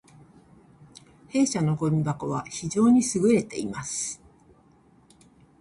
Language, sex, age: Japanese, female, 60-69